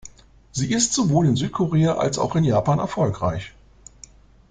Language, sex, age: German, male, 50-59